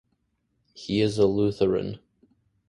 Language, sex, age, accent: English, male, 19-29, Canadian English